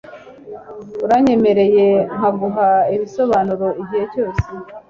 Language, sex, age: Kinyarwanda, female, 40-49